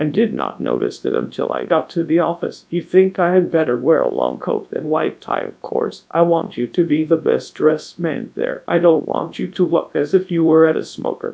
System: TTS, GradTTS